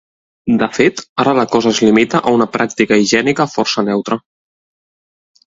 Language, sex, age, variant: Catalan, male, 30-39, Central